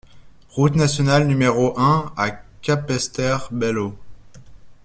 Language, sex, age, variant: French, male, 19-29, Français de métropole